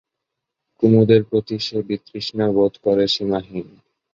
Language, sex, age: Bengali, male, 19-29